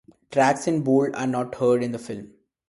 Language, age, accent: English, 19-29, India and South Asia (India, Pakistan, Sri Lanka)